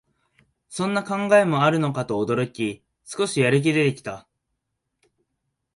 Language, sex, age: Japanese, male, 19-29